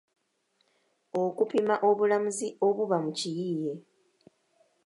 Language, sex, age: Ganda, female, 30-39